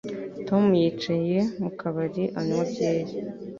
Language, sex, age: Kinyarwanda, female, 19-29